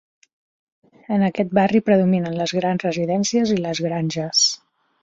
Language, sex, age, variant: Catalan, female, 30-39, Central